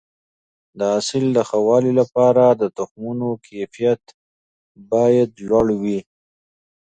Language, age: Pashto, 30-39